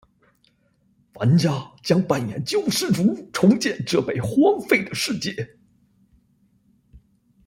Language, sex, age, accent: Chinese, male, 19-29, 出生地：北京市